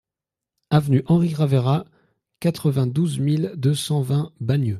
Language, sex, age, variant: French, male, 30-39, Français de métropole